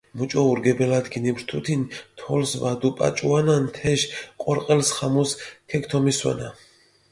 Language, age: Mingrelian, 30-39